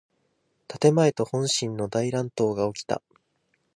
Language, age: Japanese, 19-29